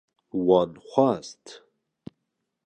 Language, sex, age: Kurdish, male, 30-39